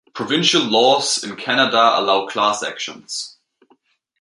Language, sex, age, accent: English, male, 19-29, United States English